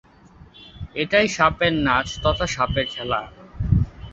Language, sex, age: Bengali, male, under 19